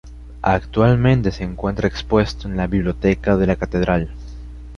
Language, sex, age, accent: Spanish, male, under 19, Andino-Pacífico: Colombia, Perú, Ecuador, oeste de Bolivia y Venezuela andina